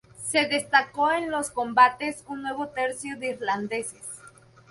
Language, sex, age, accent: Spanish, female, 19-29, México